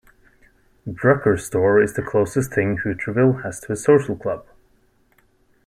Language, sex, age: English, male, 19-29